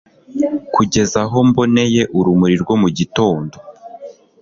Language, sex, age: Kinyarwanda, male, 19-29